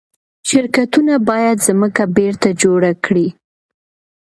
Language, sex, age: Pashto, female, 19-29